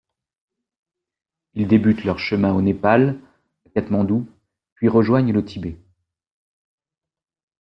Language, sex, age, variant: French, male, 40-49, Français de métropole